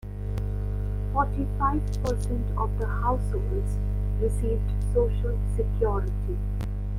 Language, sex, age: English, female, 19-29